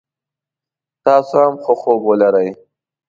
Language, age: Pashto, 19-29